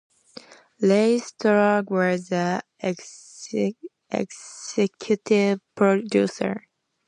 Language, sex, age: English, female, 19-29